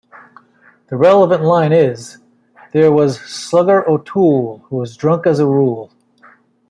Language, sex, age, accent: English, male, 70-79, United States English